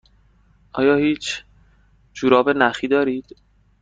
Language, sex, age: Persian, male, 19-29